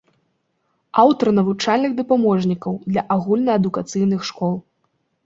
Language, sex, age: Belarusian, female, 19-29